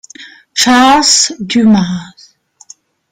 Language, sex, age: Italian, female, 30-39